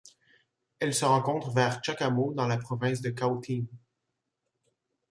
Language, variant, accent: French, Français d'Amérique du Nord, Français du Canada